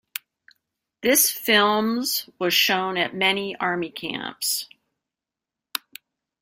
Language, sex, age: English, female, 50-59